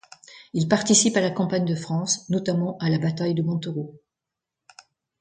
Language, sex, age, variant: French, female, 60-69, Français de métropole